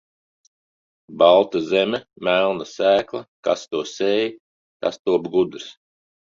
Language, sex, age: Latvian, male, 40-49